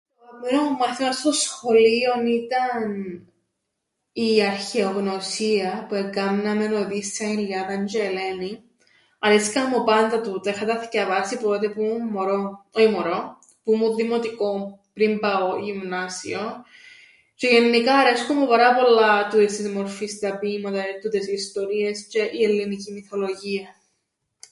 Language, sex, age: Greek, female, 19-29